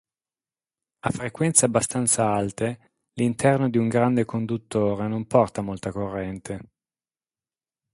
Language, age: Italian, 40-49